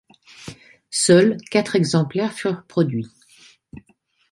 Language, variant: French, Français de métropole